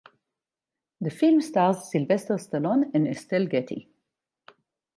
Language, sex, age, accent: English, female, 40-49, Israeli